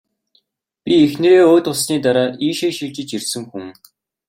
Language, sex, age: Mongolian, male, 19-29